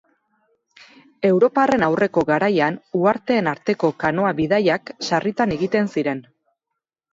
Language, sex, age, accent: Basque, female, 30-39, Erdialdekoa edo Nafarra (Gipuzkoa, Nafarroa)